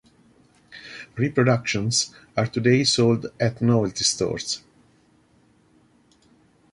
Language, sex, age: English, male, 40-49